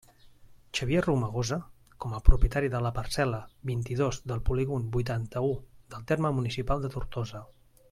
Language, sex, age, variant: Catalan, male, 40-49, Central